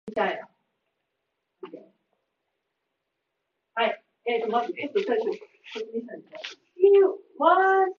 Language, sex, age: Japanese, male, 19-29